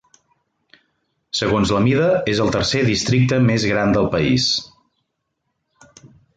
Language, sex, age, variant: Catalan, male, 40-49, Central